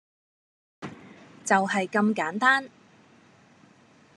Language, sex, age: Cantonese, female, 30-39